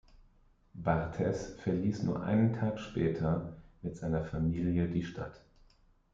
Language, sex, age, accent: German, male, 40-49, Deutschland Deutsch